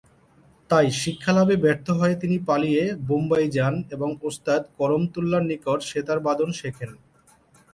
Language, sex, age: Bengali, male, 30-39